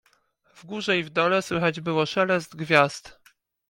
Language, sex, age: Polish, male, 30-39